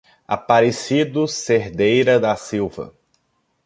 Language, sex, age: Portuguese, male, 30-39